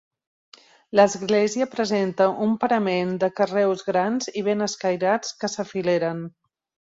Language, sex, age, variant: Catalan, female, 50-59, Central